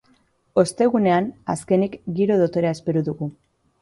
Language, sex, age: Basque, female, 30-39